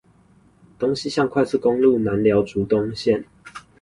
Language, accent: Chinese, 出生地：新北市